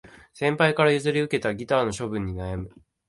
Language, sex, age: Japanese, male, 19-29